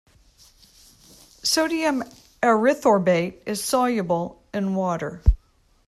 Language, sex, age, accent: English, female, 60-69, United States English